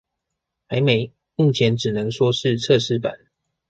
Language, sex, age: Chinese, male, 19-29